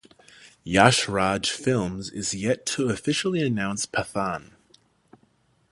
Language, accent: English, Canadian English